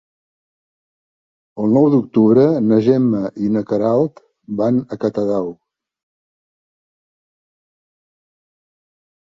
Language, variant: Catalan, Central